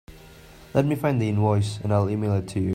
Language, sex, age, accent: English, male, 19-29, India and South Asia (India, Pakistan, Sri Lanka)